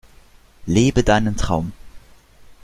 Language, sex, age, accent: German, male, under 19, Deutschland Deutsch